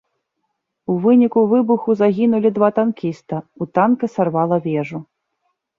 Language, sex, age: Belarusian, female, 30-39